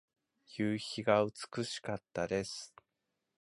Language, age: Japanese, 50-59